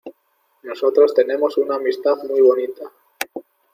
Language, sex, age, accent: Spanish, male, 19-29, España: Norte peninsular (Asturias, Castilla y León, Cantabria, País Vasco, Navarra, Aragón, La Rioja, Guadalajara, Cuenca)